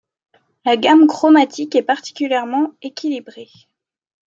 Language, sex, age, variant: French, female, 19-29, Français de métropole